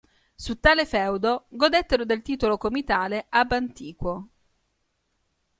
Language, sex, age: Italian, female, 40-49